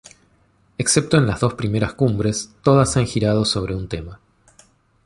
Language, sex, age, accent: Spanish, male, 30-39, Rioplatense: Argentina, Uruguay, este de Bolivia, Paraguay